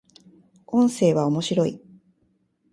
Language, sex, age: Japanese, female, 40-49